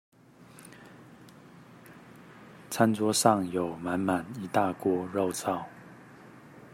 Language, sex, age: Chinese, male, 30-39